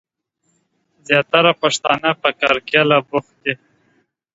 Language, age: Pashto, 19-29